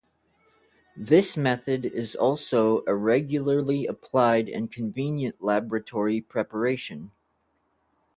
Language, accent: English, United States English